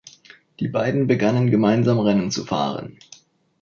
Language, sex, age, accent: German, male, 19-29, Deutschland Deutsch